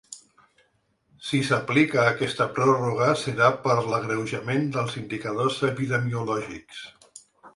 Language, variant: Catalan, Central